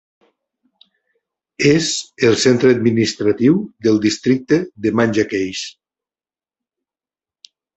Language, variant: Catalan, Nord-Occidental